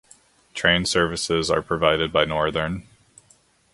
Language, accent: English, United States English